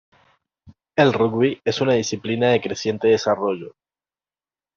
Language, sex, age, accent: Spanish, male, 19-29, Rioplatense: Argentina, Uruguay, este de Bolivia, Paraguay